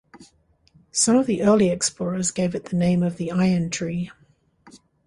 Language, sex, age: English, female, 60-69